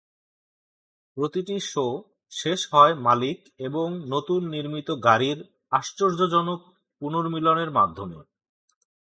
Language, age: Bengali, 30-39